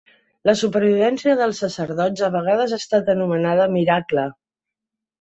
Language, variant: Catalan, Central